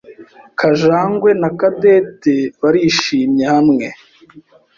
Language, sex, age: Kinyarwanda, male, 19-29